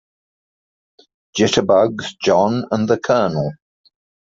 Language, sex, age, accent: English, male, 80-89, England English